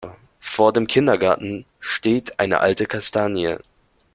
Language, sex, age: German, male, 19-29